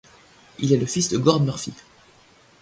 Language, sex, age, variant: French, male, 19-29, Français de métropole